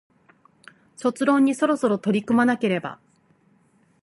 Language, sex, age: Japanese, female, 40-49